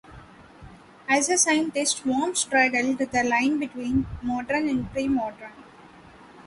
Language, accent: English, United States English